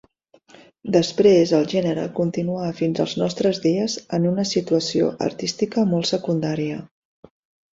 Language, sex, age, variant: Catalan, female, 40-49, Central